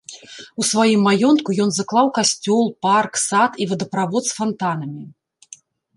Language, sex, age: Belarusian, female, 40-49